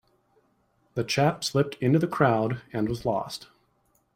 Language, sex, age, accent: English, male, 30-39, United States English